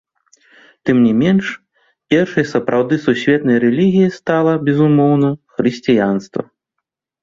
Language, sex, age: Belarusian, male, 30-39